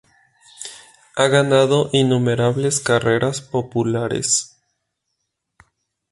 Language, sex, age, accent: Spanish, male, 19-29, México